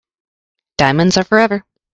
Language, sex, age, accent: English, female, 19-29, United States English